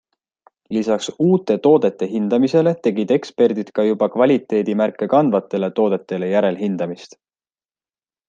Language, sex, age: Estonian, male, 19-29